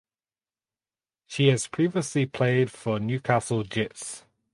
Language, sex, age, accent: English, male, 30-39, New Zealand English